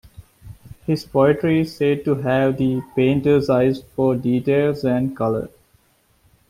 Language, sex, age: English, male, 19-29